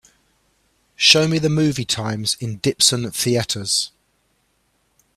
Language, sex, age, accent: English, male, 50-59, England English